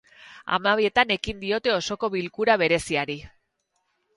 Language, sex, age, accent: Basque, female, 40-49, Erdialdekoa edo Nafarra (Gipuzkoa, Nafarroa)